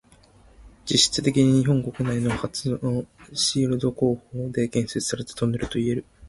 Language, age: Japanese, 19-29